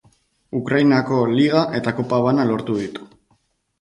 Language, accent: Basque, Mendebalekoa (Araba, Bizkaia, Gipuzkoako mendebaleko herri batzuk)